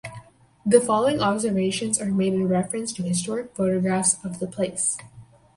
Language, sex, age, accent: English, female, under 19, United States English